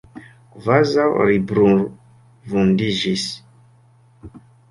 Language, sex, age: Esperanto, male, 30-39